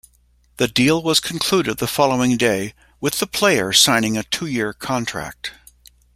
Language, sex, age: English, male, 60-69